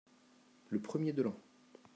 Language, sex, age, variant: French, male, 40-49, Français de métropole